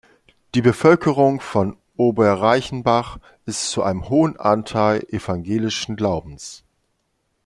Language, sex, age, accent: German, male, 40-49, Deutschland Deutsch